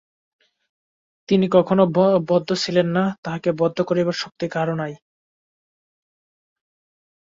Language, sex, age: Bengali, male, 19-29